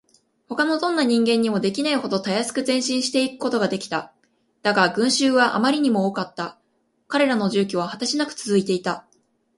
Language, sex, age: Japanese, female, 19-29